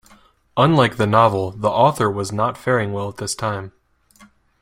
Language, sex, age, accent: English, male, 19-29, United States English